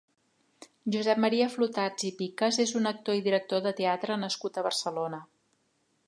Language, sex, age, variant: Catalan, female, 50-59, Central